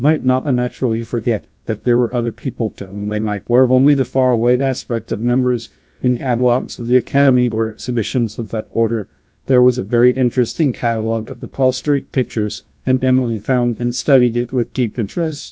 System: TTS, GlowTTS